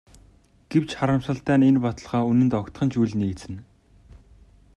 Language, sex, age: Mongolian, male, 19-29